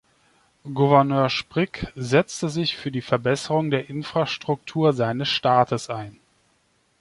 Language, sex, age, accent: German, male, 30-39, Deutschland Deutsch